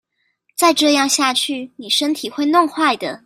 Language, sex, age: Chinese, female, 19-29